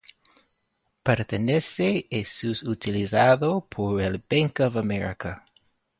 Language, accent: Spanish, España: Centro-Sur peninsular (Madrid, Toledo, Castilla-La Mancha)